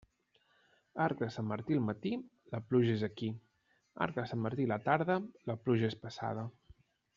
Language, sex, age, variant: Catalan, male, 30-39, Central